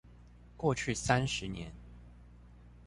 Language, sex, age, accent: Chinese, male, 19-29, 出生地：彰化縣